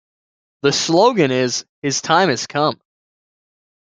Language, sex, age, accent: English, male, under 19, Canadian English